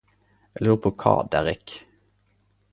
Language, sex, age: Norwegian Nynorsk, male, 19-29